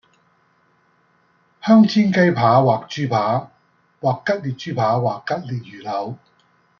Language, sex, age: Cantonese, male, 50-59